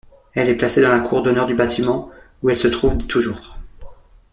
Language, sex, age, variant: French, male, 30-39, Français de métropole